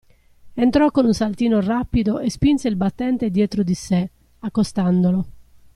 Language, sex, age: Italian, female, 50-59